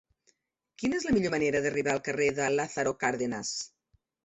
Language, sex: Catalan, female